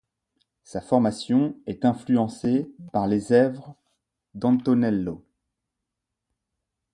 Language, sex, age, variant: French, male, 30-39, Français de métropole